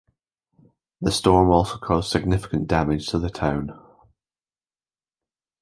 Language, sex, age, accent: English, male, 40-49, Scottish English